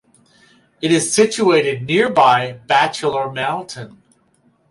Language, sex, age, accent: English, male, 50-59, United States English